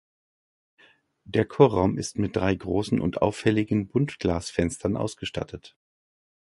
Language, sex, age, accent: German, male, 50-59, Deutschland Deutsch